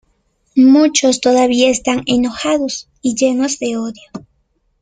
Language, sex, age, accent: Spanish, female, 19-29, América central